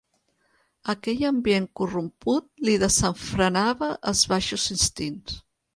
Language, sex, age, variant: Catalan, female, 40-49, Central